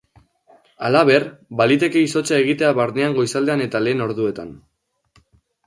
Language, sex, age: Basque, male, under 19